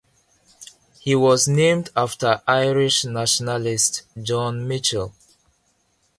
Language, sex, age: English, male, 19-29